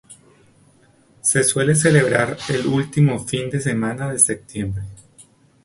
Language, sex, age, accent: Spanish, male, 30-39, Andino-Pacífico: Colombia, Perú, Ecuador, oeste de Bolivia y Venezuela andina